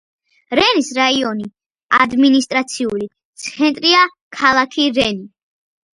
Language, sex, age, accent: Georgian, female, 40-49, ჩვეულებრივი